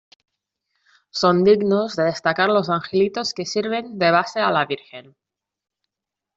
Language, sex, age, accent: Spanish, female, 19-29, España: Norte peninsular (Asturias, Castilla y León, Cantabria, País Vasco, Navarra, Aragón, La Rioja, Guadalajara, Cuenca)